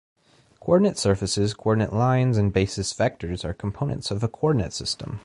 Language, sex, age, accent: English, male, 19-29, United States English